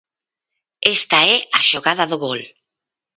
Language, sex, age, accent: Galician, female, 30-39, Normativo (estándar)